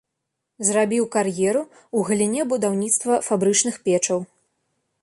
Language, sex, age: Belarusian, female, 19-29